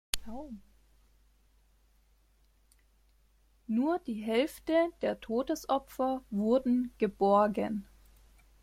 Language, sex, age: German, female, 30-39